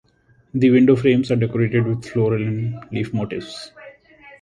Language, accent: English, India and South Asia (India, Pakistan, Sri Lanka)